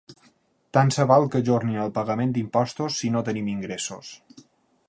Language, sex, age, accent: Catalan, male, 19-29, balear; valencià